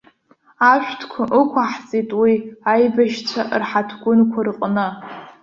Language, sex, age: Abkhazian, female, under 19